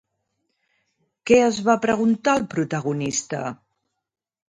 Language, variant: Catalan, Central